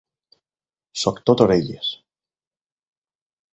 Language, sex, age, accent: Catalan, male, 19-29, valencià